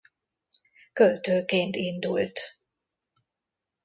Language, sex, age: Hungarian, female, 50-59